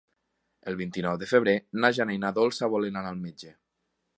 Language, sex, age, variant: Catalan, male, 19-29, Nord-Occidental